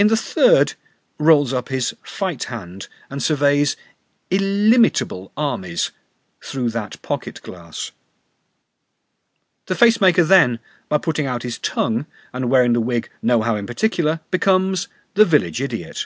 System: none